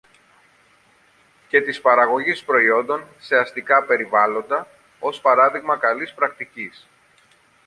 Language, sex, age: Greek, male, 40-49